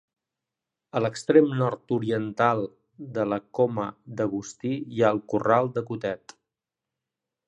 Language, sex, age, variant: Catalan, male, 40-49, Central